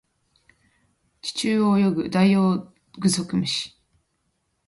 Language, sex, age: Japanese, female, 19-29